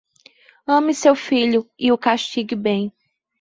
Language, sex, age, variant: Portuguese, female, 19-29, Portuguese (Brasil)